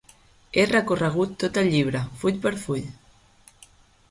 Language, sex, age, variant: Catalan, female, 30-39, Central